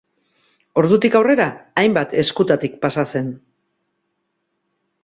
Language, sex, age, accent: Basque, female, 40-49, Mendebalekoa (Araba, Bizkaia, Gipuzkoako mendebaleko herri batzuk)